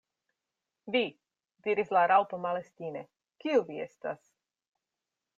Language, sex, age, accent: Esperanto, female, 40-49, Internacia